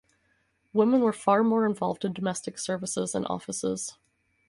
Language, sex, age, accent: English, female, 30-39, United States English